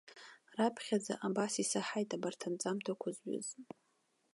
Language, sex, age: Abkhazian, female, 19-29